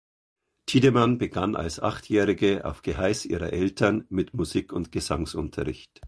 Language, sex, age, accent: German, male, 50-59, Österreichisches Deutsch